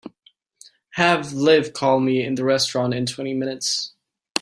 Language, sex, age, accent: English, male, 19-29, United States English